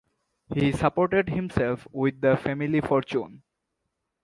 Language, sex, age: English, male, 19-29